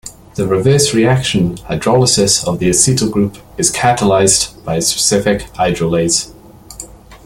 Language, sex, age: English, male, 19-29